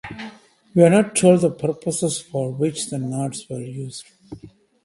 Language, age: English, 50-59